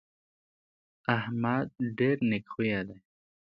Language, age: Pashto, 19-29